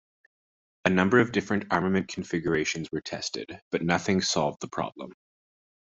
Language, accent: English, Canadian English